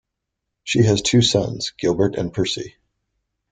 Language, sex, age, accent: English, male, 40-49, United States English